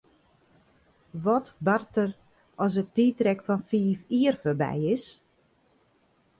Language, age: Western Frisian, 50-59